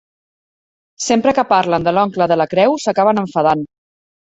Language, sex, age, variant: Catalan, female, 40-49, Central